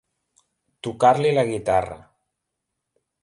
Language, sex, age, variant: Catalan, male, 30-39, Central